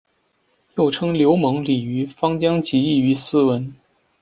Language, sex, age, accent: Chinese, male, 30-39, 出生地：北京市